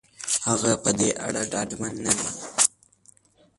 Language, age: Pashto, under 19